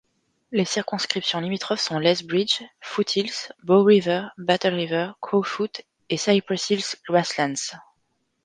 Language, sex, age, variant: French, female, 40-49, Français de métropole